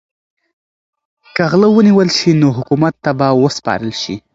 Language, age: Pashto, 19-29